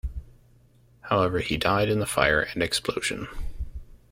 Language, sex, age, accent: English, male, 19-29, United States English